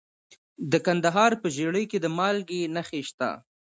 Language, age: Pashto, 19-29